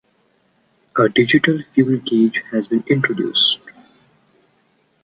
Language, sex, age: English, male, under 19